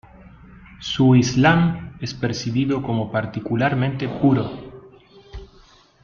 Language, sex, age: Spanish, male, 40-49